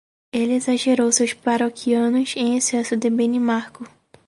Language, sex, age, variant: Portuguese, female, 19-29, Portuguese (Brasil)